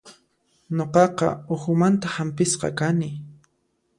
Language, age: Puno Quechua, 19-29